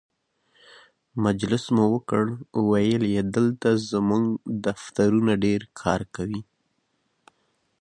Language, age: Pashto, 19-29